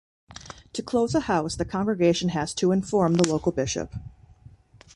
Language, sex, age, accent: English, female, 30-39, United States English